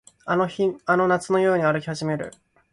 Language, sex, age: Japanese, male, 19-29